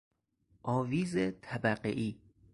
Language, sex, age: Persian, male, 30-39